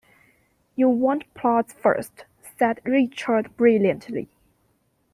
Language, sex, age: English, female, 19-29